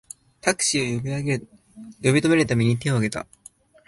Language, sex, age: Japanese, male, 19-29